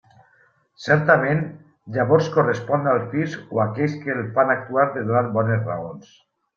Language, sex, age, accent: Catalan, male, 40-49, valencià